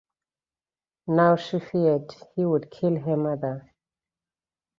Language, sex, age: English, female, 40-49